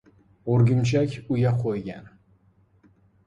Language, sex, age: Uzbek, male, 19-29